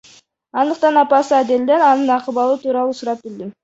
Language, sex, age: Kyrgyz, female, under 19